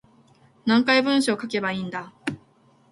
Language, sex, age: Japanese, female, 19-29